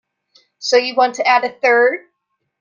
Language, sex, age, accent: English, female, 19-29, United States English